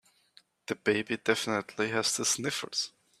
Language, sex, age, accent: English, male, 19-29, England English